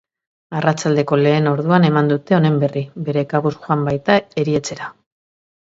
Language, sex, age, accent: Basque, female, 30-39, Mendebalekoa (Araba, Bizkaia, Gipuzkoako mendebaleko herri batzuk)